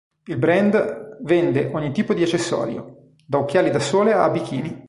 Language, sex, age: Italian, male, 40-49